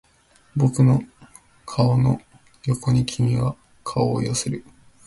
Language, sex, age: Japanese, male, 19-29